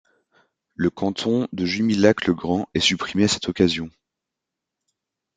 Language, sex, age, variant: French, male, 19-29, Français de métropole